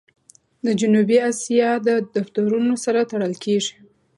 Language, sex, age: Pashto, female, 19-29